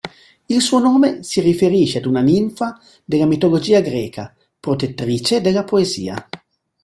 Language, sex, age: Italian, male, 50-59